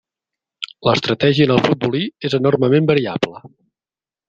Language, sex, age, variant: Catalan, male, 40-49, Central